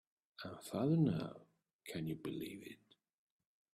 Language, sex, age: English, male, 50-59